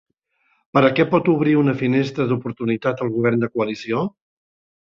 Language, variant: Catalan, Central